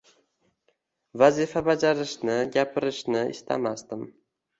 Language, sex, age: Uzbek, male, 19-29